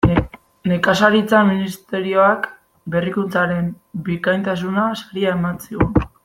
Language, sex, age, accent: Basque, female, 19-29, Mendebalekoa (Araba, Bizkaia, Gipuzkoako mendebaleko herri batzuk)